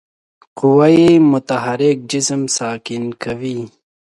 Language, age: Pashto, 19-29